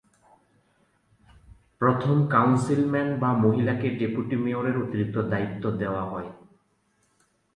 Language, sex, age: Bengali, male, 30-39